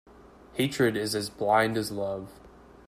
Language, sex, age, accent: English, male, 30-39, United States English